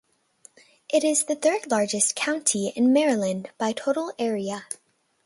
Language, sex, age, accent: English, female, under 19, United States English